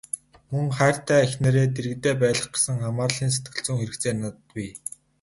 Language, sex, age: Mongolian, male, 19-29